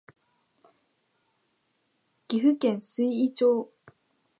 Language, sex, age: Japanese, female, 19-29